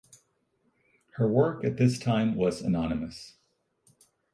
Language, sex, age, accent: English, male, 40-49, Irish English